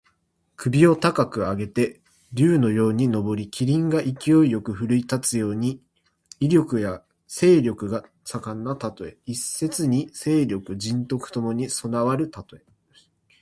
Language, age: Japanese, 19-29